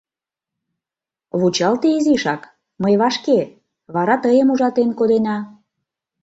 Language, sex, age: Mari, female, 40-49